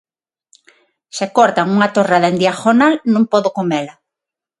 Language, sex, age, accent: Galician, female, 40-49, Atlántico (seseo e gheada); Neofalante